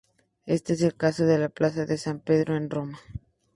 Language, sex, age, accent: Spanish, female, 19-29, México